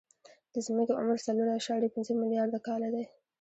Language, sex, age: Pashto, female, 19-29